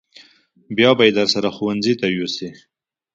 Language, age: Pashto, 30-39